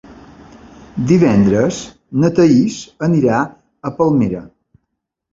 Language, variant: Catalan, Balear